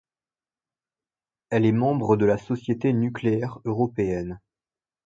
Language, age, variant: French, 19-29, Français de métropole